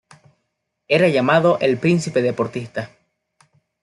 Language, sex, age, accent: Spanish, male, 19-29, Caribe: Cuba, Venezuela, Puerto Rico, República Dominicana, Panamá, Colombia caribeña, México caribeño, Costa del golfo de México